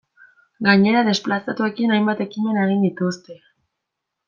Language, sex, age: Basque, female, 19-29